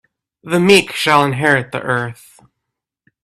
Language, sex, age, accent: English, male, 19-29, United States English